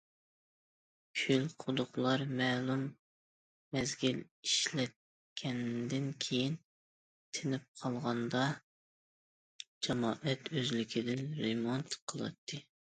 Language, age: Uyghur, 19-29